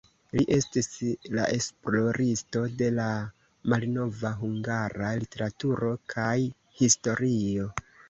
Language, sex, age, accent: Esperanto, male, 19-29, Internacia